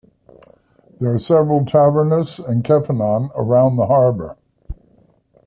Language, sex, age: English, male, 70-79